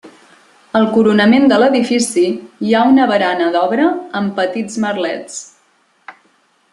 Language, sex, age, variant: Catalan, female, 30-39, Central